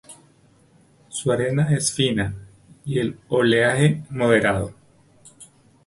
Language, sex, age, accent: Spanish, male, 30-39, Andino-Pacífico: Colombia, Perú, Ecuador, oeste de Bolivia y Venezuela andina